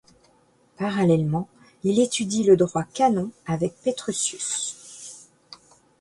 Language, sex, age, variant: French, female, 50-59, Français de métropole